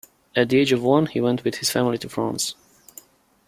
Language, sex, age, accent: English, male, 30-39, United States English